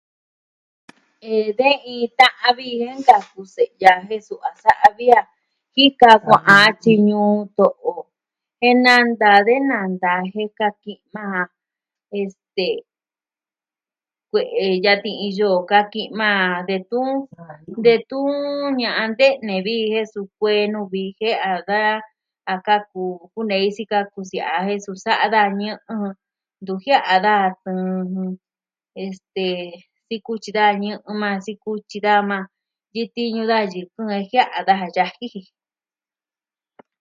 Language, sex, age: Southwestern Tlaxiaco Mixtec, female, 60-69